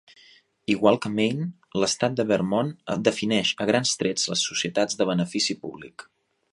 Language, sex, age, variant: Catalan, male, 19-29, Central